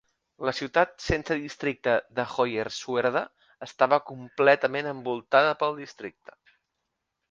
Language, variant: Catalan, Central